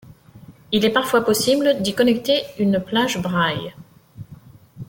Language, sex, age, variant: French, female, 40-49, Français de métropole